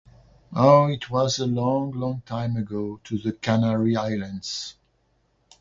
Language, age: English, 60-69